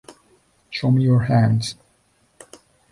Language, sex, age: English, male, 30-39